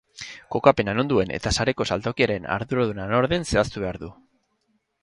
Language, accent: Basque, Erdialdekoa edo Nafarra (Gipuzkoa, Nafarroa)